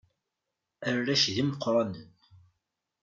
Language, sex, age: Kabyle, male, 19-29